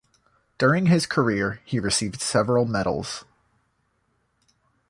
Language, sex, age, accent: English, male, 19-29, United States English